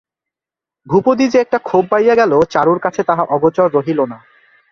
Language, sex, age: Bengali, male, 19-29